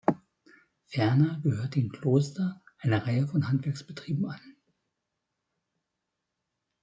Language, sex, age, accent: German, male, 50-59, Deutschland Deutsch